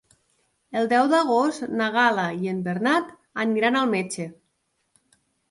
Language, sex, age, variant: Catalan, female, 30-39, Nord-Occidental